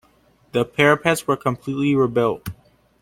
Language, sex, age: English, male, under 19